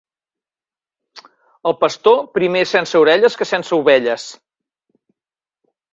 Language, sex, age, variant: Catalan, male, 60-69, Central